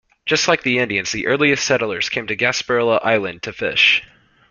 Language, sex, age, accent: English, male, under 19, United States English